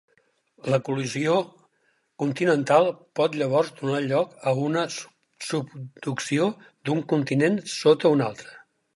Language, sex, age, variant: Catalan, male, 60-69, Central